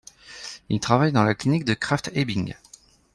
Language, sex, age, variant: French, male, 40-49, Français de métropole